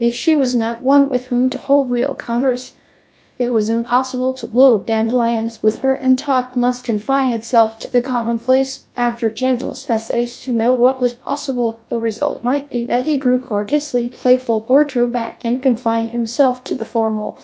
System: TTS, GlowTTS